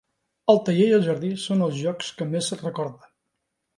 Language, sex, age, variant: Catalan, male, 50-59, Central